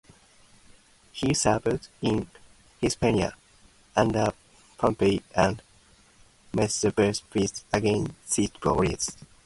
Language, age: English, 19-29